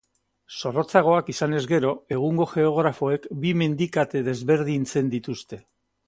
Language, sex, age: Basque, male, 60-69